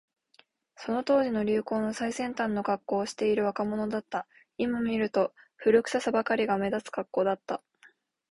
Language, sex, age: Japanese, female, 19-29